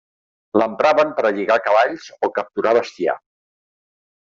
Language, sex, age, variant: Catalan, male, 70-79, Central